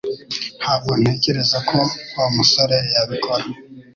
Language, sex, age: Kinyarwanda, male, 19-29